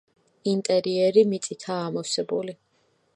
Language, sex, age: Georgian, female, 19-29